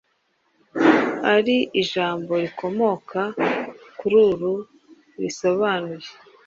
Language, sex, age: Kinyarwanda, female, 19-29